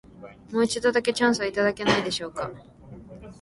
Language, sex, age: Japanese, female, under 19